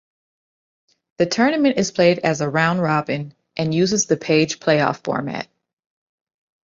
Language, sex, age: English, female, 40-49